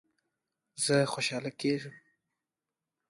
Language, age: Pashto, under 19